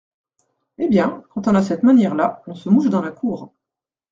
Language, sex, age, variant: French, female, 40-49, Français de métropole